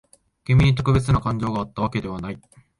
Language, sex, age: Japanese, male, 19-29